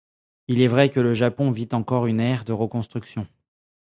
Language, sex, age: French, male, 30-39